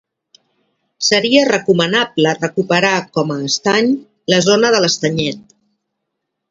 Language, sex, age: Catalan, female, 60-69